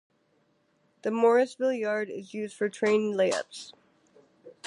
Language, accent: English, United States English